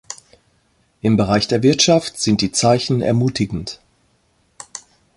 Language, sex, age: German, female, 50-59